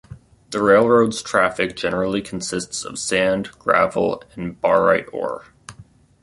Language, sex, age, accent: English, male, 19-29, United States English